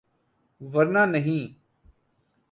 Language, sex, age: Urdu, male, 19-29